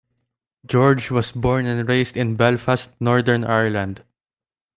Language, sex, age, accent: English, male, under 19, Filipino